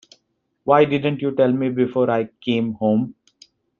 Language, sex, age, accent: English, male, 30-39, India and South Asia (India, Pakistan, Sri Lanka)